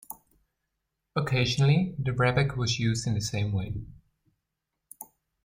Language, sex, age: English, male, 30-39